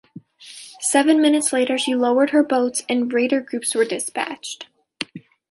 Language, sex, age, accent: English, female, 19-29, United States English